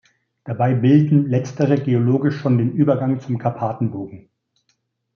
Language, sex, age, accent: German, male, 50-59, Deutschland Deutsch